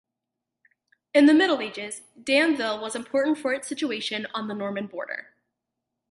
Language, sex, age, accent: English, female, under 19, United States English